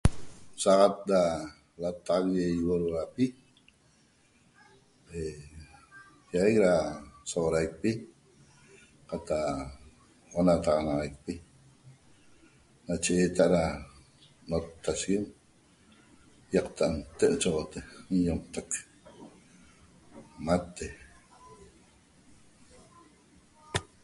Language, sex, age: Toba, female, 50-59